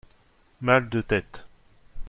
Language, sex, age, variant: French, male, 30-39, Français de métropole